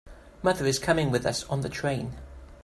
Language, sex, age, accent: English, male, 50-59, Welsh English